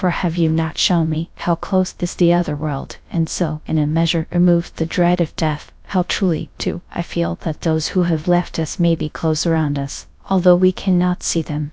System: TTS, GradTTS